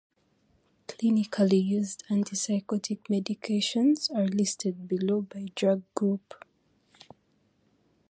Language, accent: English, Southern African (South Africa, Zimbabwe, Namibia)